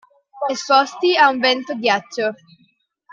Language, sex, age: Italian, male, 50-59